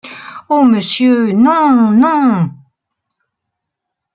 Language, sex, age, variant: French, female, 70-79, Français de métropole